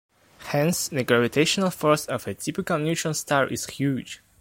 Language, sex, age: English, male, 19-29